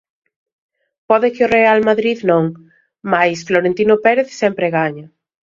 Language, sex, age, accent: Galician, female, 30-39, Central (gheada)